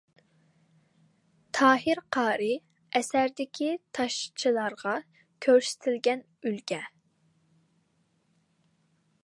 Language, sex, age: Uyghur, female, under 19